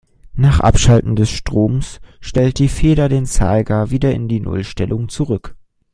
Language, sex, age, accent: German, male, 19-29, Deutschland Deutsch